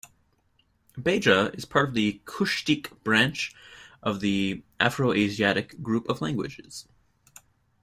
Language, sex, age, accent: English, male, 19-29, Canadian English